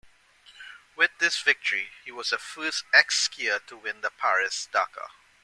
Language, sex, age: English, male, 40-49